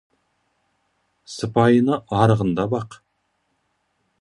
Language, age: Kazakh, 40-49